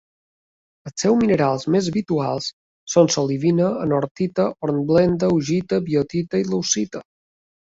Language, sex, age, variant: Catalan, male, 19-29, Balear